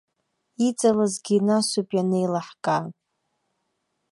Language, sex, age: Abkhazian, female, under 19